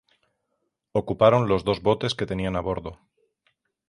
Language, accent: Spanish, España: Centro-Sur peninsular (Madrid, Toledo, Castilla-La Mancha); España: Sur peninsular (Andalucia, Extremadura, Murcia)